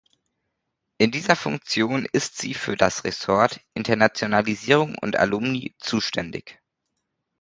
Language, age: German, 19-29